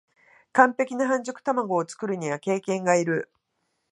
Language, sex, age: Japanese, female, 50-59